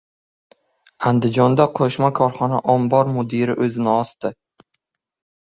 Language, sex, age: Uzbek, male, under 19